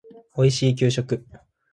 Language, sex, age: Japanese, male, 19-29